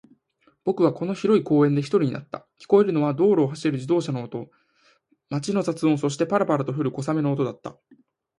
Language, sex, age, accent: Japanese, male, 19-29, 標準語